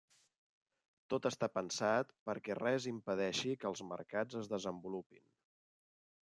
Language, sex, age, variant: Catalan, male, 50-59, Central